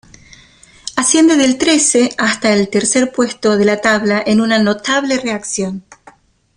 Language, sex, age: Spanish, female, 50-59